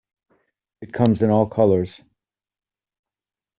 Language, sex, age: English, male, 40-49